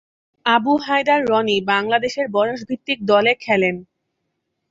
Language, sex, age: Bengali, female, under 19